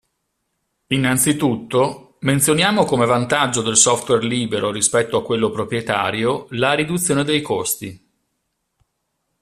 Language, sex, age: Italian, male, 40-49